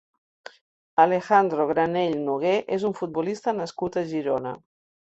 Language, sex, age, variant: Catalan, female, 50-59, Central